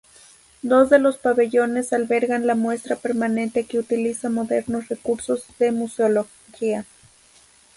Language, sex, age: Spanish, female, under 19